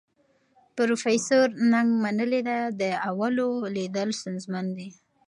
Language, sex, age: Pashto, female, 19-29